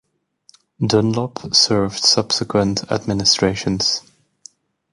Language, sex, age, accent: English, male, 19-29, England English